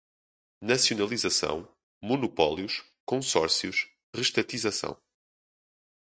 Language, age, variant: Portuguese, 19-29, Portuguese (Portugal)